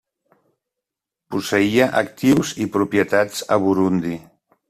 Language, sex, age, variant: Catalan, male, 50-59, Central